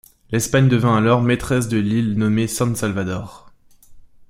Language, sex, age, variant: French, male, 19-29, Français de métropole